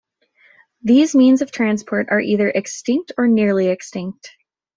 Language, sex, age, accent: English, female, 19-29, United States English